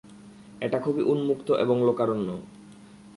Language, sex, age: Bengali, male, 19-29